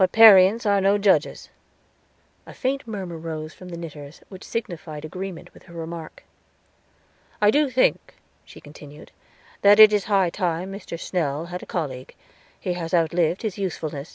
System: none